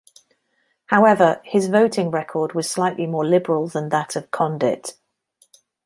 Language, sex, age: English, female, 30-39